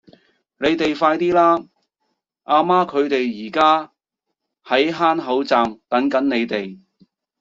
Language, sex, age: Cantonese, male, 40-49